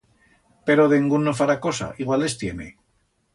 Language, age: Aragonese, 60-69